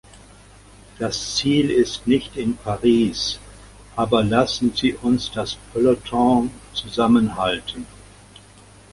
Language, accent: German, Deutschland Deutsch